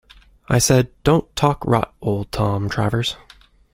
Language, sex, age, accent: English, male, 19-29, Canadian English